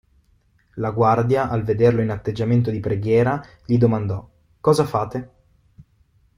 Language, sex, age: Italian, male, 19-29